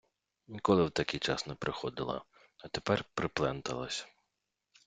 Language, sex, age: Ukrainian, male, 30-39